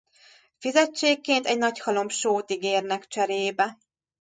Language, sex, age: Hungarian, female, 30-39